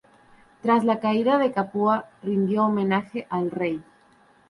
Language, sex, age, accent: Spanish, female, under 19, México